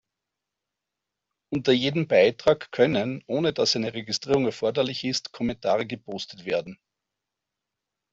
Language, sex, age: German, male, 50-59